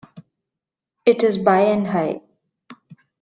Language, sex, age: English, female, 19-29